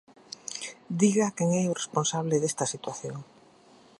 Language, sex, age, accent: Galician, female, 50-59, Central (gheada)